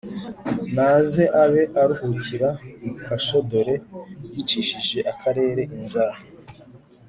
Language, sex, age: Kinyarwanda, female, 30-39